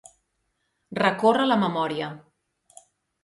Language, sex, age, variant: Catalan, female, 40-49, Central